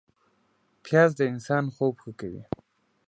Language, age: Pashto, 19-29